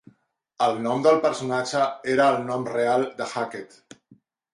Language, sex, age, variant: Catalan, male, 50-59, Central